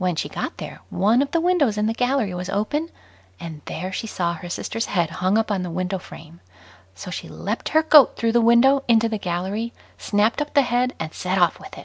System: none